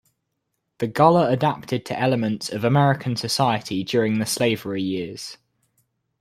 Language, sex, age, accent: English, male, 19-29, England English